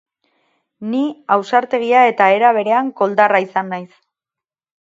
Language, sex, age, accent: Basque, female, 30-39, Erdialdekoa edo Nafarra (Gipuzkoa, Nafarroa)